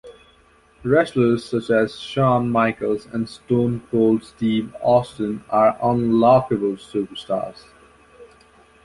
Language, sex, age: English, male, 19-29